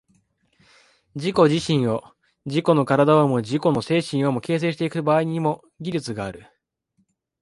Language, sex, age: Japanese, male, 19-29